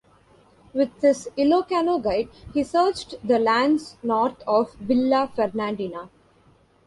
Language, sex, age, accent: English, female, 19-29, India and South Asia (India, Pakistan, Sri Lanka)